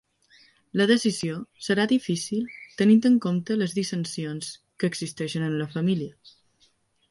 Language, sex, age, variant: Catalan, female, 19-29, Balear